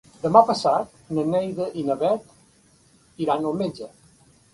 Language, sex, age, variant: Catalan, male, 60-69, Central